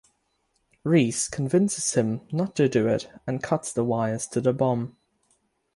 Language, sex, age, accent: English, male, 19-29, United States English; England English